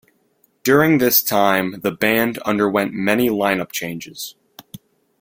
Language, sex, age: English, male, 19-29